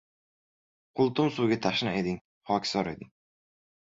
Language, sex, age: Uzbek, male, 19-29